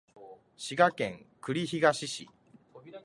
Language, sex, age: Japanese, male, 19-29